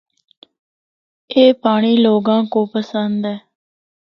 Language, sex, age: Northern Hindko, female, 19-29